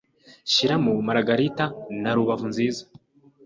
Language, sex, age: Kinyarwanda, male, 19-29